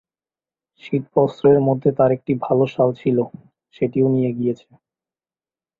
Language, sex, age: Bengali, male, 19-29